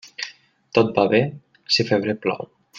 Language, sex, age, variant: Catalan, male, 19-29, Nord-Occidental